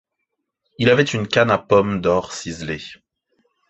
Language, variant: French, Français de métropole